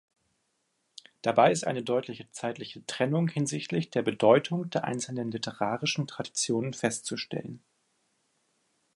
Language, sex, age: German, male, 19-29